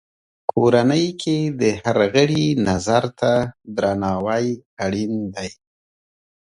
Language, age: Pashto, 40-49